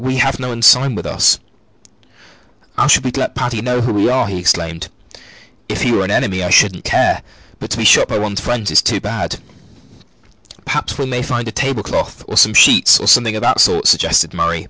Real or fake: real